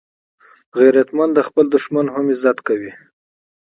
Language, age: Pashto, 30-39